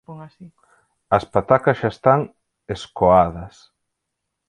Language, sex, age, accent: Galician, male, 30-39, Atlántico (seseo e gheada)